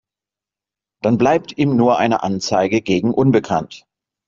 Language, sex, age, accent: German, male, 50-59, Deutschland Deutsch